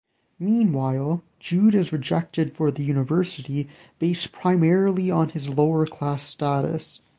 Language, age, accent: English, 19-29, United States English